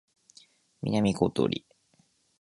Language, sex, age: Japanese, male, 19-29